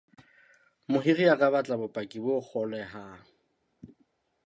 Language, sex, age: Southern Sotho, male, 30-39